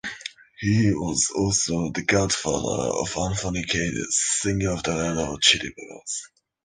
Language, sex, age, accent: English, male, under 19, England English